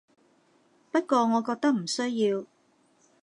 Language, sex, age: Cantonese, female, 40-49